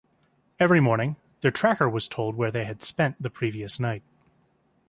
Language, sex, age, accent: English, male, 30-39, United States English